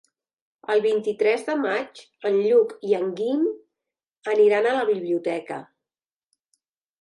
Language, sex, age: Catalan, female, 50-59